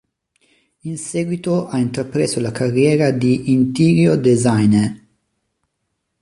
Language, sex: Italian, male